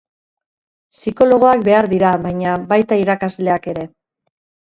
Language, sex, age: Basque, female, 50-59